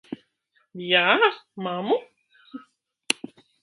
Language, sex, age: Latvian, female, 40-49